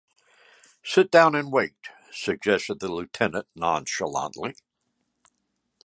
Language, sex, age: English, male, 70-79